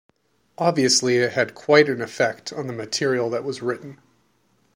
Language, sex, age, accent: English, male, 30-39, United States English